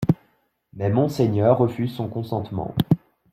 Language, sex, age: French, male, 19-29